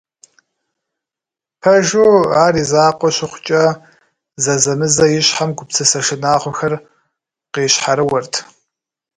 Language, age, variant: Kabardian, 30-39, Адыгэбзэ (Къэбэрдей, Кирил, псоми зэдай)